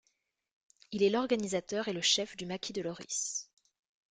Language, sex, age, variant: French, female, 19-29, Français de métropole